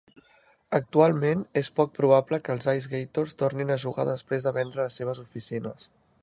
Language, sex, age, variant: Catalan, male, 19-29, Central